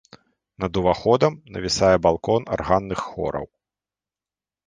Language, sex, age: Belarusian, male, 30-39